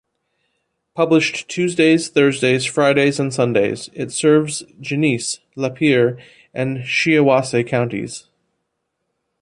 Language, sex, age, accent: English, male, 30-39, United States English